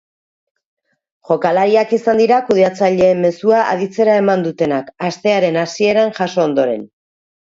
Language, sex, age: Basque, female, 40-49